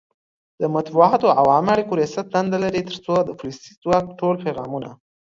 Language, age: Pashto, under 19